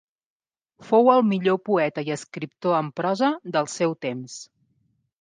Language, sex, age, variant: Catalan, female, 40-49, Central